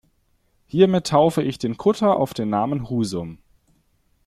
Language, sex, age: German, male, 19-29